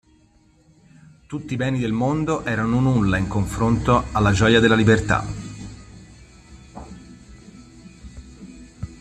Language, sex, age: Italian, male, 30-39